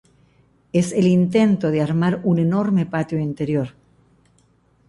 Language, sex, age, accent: Spanish, female, 60-69, Caribe: Cuba, Venezuela, Puerto Rico, República Dominicana, Panamá, Colombia caribeña, México caribeño, Costa del golfo de México